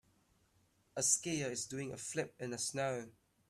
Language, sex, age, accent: English, male, 19-29, Malaysian English